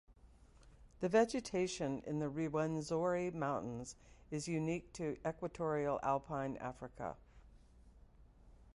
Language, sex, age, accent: English, female, 60-69, United States English